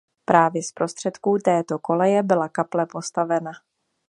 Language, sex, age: Czech, female, 19-29